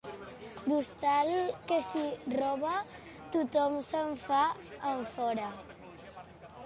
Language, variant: Catalan, Nord-Occidental